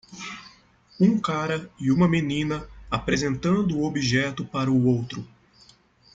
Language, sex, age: Portuguese, male, 19-29